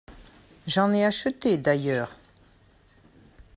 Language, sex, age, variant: French, female, 60-69, Français de métropole